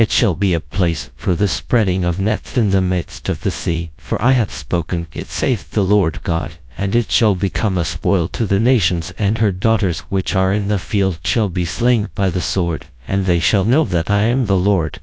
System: TTS, GradTTS